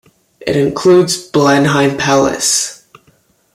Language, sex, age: English, male, 19-29